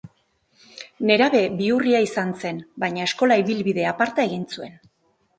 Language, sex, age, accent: Basque, female, 40-49, Erdialdekoa edo Nafarra (Gipuzkoa, Nafarroa)